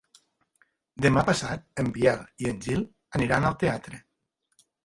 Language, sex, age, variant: Catalan, male, 60-69, Nord-Occidental